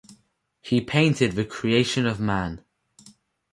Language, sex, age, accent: English, male, under 19, England English